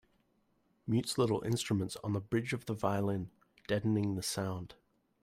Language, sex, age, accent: English, male, 19-29, Australian English